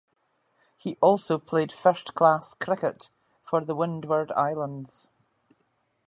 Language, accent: English, Scottish English